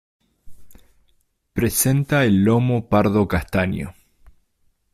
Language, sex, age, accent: Spanish, male, 30-39, Rioplatense: Argentina, Uruguay, este de Bolivia, Paraguay